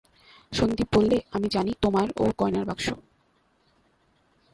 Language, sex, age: Bengali, female, 19-29